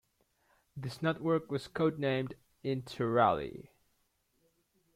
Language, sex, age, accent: English, male, 19-29, Australian English